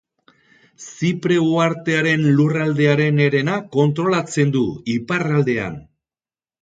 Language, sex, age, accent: Basque, male, 60-69, Erdialdekoa edo Nafarra (Gipuzkoa, Nafarroa)